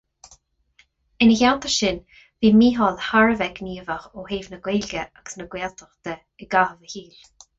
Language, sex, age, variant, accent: Irish, female, 30-39, Gaeilge Chonnacht, Cainteoir líofa, ní ó dhúchas